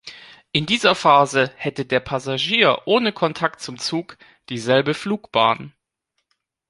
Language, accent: German, Deutschland Deutsch